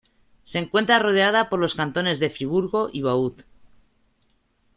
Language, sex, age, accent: Spanish, male, 30-39, España: Centro-Sur peninsular (Madrid, Toledo, Castilla-La Mancha)